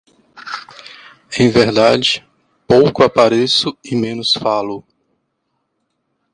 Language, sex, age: Portuguese, male, 30-39